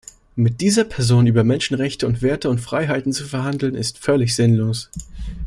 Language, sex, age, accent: German, male, 19-29, Deutschland Deutsch